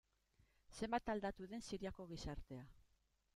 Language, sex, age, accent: Basque, female, 40-49, Mendebalekoa (Araba, Bizkaia, Gipuzkoako mendebaleko herri batzuk)